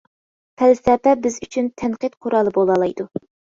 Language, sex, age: Uyghur, female, under 19